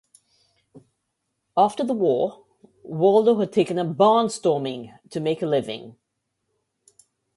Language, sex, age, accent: English, female, 50-59, West Indies and Bermuda (Bahamas, Bermuda, Jamaica, Trinidad)